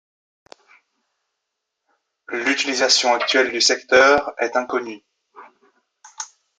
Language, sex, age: French, male, under 19